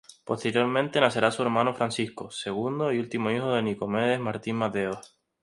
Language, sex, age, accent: Spanish, male, 19-29, España: Islas Canarias